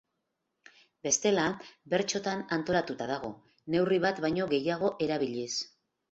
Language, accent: Basque, Mendebalekoa (Araba, Bizkaia, Gipuzkoako mendebaleko herri batzuk)